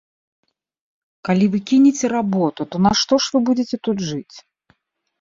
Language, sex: Belarusian, female